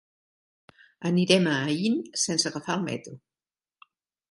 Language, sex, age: Catalan, female, 60-69